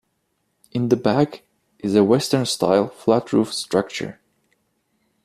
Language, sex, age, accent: English, male, 19-29, United States English